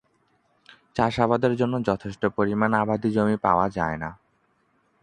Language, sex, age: Bengali, male, 19-29